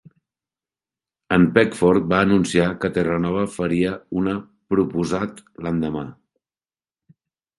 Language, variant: Catalan, Central